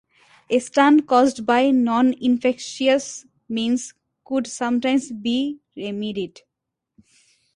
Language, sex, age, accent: English, female, 19-29, United States English